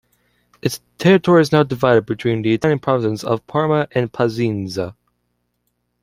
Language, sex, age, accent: English, male, under 19, United States English